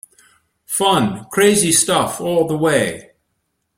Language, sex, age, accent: English, male, 60-69, United States English